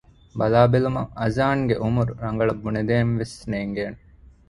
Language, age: Divehi, 30-39